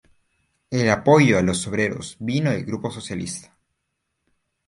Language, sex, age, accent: Spanish, male, under 19, Andino-Pacífico: Colombia, Perú, Ecuador, oeste de Bolivia y Venezuela andina